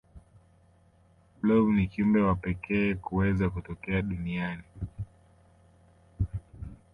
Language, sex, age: Swahili, male, 19-29